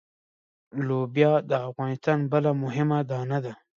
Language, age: Pashto, 19-29